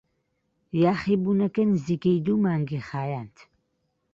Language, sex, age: Central Kurdish, female, 30-39